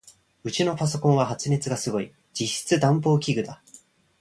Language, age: Japanese, 19-29